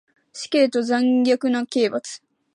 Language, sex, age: Japanese, female, under 19